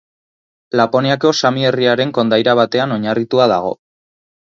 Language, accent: Basque, Erdialdekoa edo Nafarra (Gipuzkoa, Nafarroa)